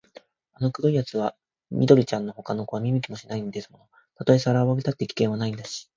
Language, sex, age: Japanese, male, 19-29